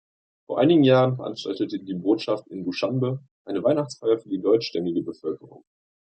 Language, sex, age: German, male, 19-29